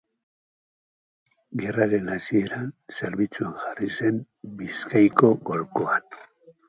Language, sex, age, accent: Basque, male, 60-69, Mendebalekoa (Araba, Bizkaia, Gipuzkoako mendebaleko herri batzuk)